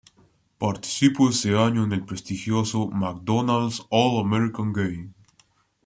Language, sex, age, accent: Spanish, male, under 19, Andino-Pacífico: Colombia, Perú, Ecuador, oeste de Bolivia y Venezuela andina